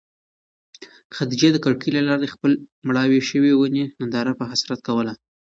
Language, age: Pashto, 19-29